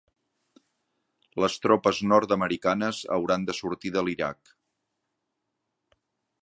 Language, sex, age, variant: Catalan, male, 50-59, Central